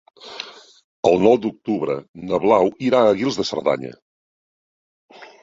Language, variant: Catalan, Central